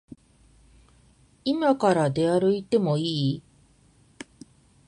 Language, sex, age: Japanese, female, 40-49